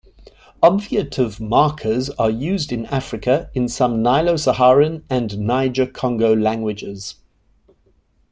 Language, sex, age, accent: English, male, 40-49, Southern African (South Africa, Zimbabwe, Namibia)